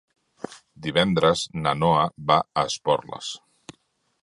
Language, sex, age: Catalan, male, 50-59